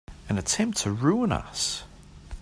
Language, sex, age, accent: English, male, 50-59, Australian English